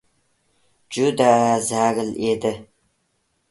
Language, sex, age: Uzbek, male, under 19